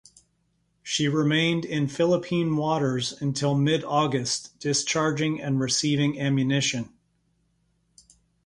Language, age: English, 50-59